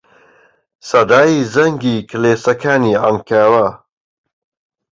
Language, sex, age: Central Kurdish, male, 19-29